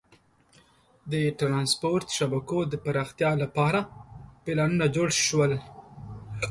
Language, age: Pashto, 19-29